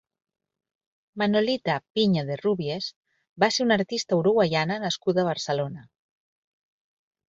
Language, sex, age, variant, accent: Catalan, female, 40-49, Central, central